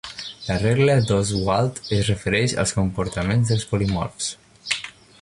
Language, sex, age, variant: Catalan, male, 19-29, Nord-Occidental